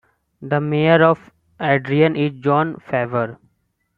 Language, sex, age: English, male, under 19